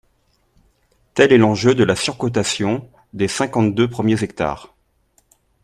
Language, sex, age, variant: French, male, 30-39, Français de métropole